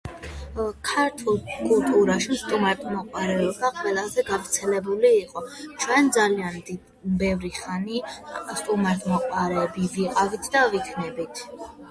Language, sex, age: Georgian, female, under 19